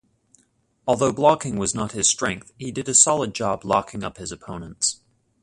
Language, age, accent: English, 19-29, United States English